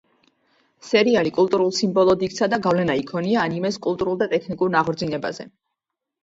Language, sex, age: Georgian, female, 30-39